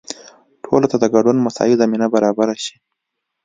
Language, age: Pashto, 19-29